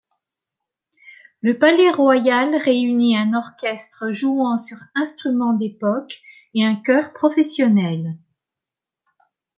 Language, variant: French, Français de métropole